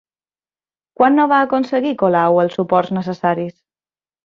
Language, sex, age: Catalan, female, 30-39